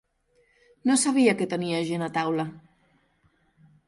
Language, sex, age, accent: Catalan, female, 19-29, central; nord-occidental